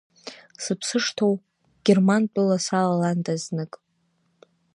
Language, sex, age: Abkhazian, female, under 19